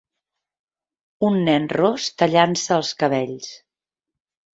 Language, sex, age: Catalan, female, 40-49